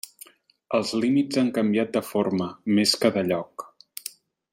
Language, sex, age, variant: Catalan, male, 40-49, Central